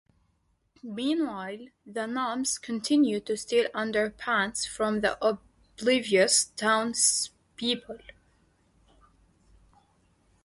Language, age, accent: English, 30-39, United States English